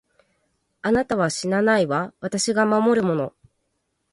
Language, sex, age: Japanese, female, 30-39